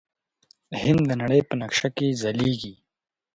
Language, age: Pashto, under 19